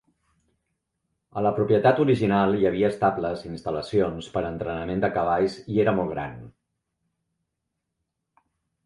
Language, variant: Catalan, Central